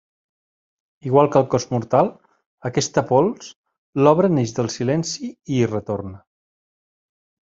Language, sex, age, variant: Catalan, male, 40-49, Central